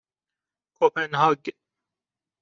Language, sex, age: Persian, male, 30-39